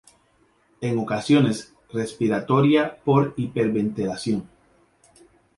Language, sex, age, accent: Spanish, male, 40-49, Caribe: Cuba, Venezuela, Puerto Rico, República Dominicana, Panamá, Colombia caribeña, México caribeño, Costa del golfo de México